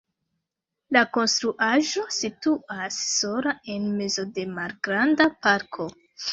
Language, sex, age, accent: Esperanto, female, 19-29, Internacia